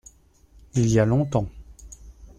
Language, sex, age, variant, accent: French, male, 40-49, Français d'Europe, Français de Belgique